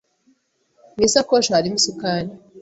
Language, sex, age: Kinyarwanda, female, 19-29